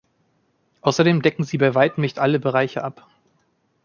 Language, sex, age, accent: German, male, 30-39, Deutschland Deutsch